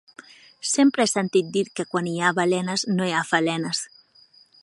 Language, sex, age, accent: Catalan, female, 30-39, balear; central